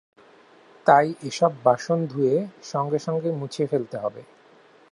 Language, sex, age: Bengali, male, 30-39